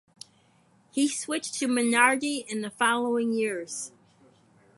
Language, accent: English, United States English